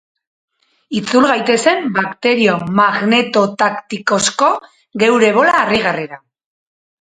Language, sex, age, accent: Basque, female, 40-49, Mendebalekoa (Araba, Bizkaia, Gipuzkoako mendebaleko herri batzuk)